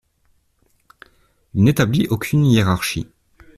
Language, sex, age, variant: French, male, 19-29, Français de métropole